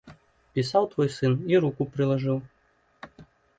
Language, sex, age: Belarusian, male, 30-39